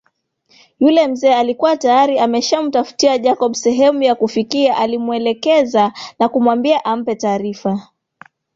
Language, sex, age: Swahili, female, 19-29